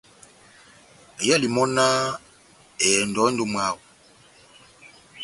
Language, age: Batanga, 40-49